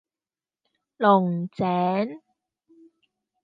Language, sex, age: Cantonese, female, 19-29